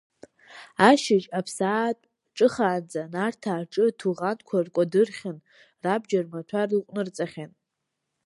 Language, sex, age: Abkhazian, female, under 19